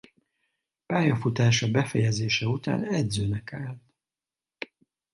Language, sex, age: Hungarian, male, 50-59